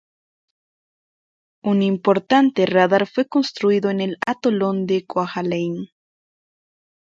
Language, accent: Spanish, España: Centro-Sur peninsular (Madrid, Toledo, Castilla-La Mancha)